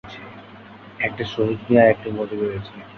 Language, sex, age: Bengali, male, under 19